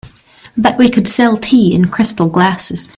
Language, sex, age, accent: English, female, 19-29, United States English